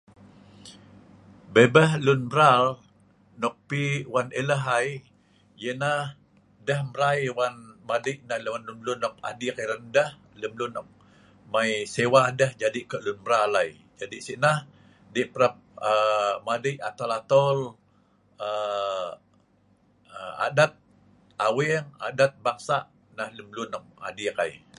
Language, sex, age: Sa'ban, male, 60-69